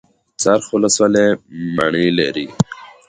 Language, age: Pashto, 19-29